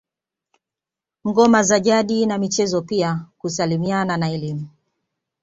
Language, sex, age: Swahili, female, 30-39